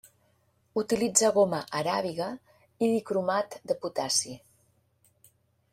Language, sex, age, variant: Catalan, female, 50-59, Central